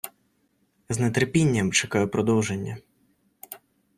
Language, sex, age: Ukrainian, male, under 19